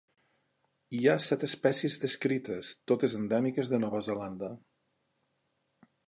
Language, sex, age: Catalan, male, 40-49